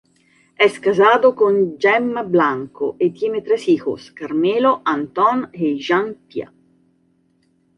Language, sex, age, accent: Spanish, female, 40-49, Caribe: Cuba, Venezuela, Puerto Rico, República Dominicana, Panamá, Colombia caribeña, México caribeño, Costa del golfo de México